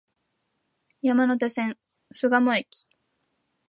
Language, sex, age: Japanese, female, 19-29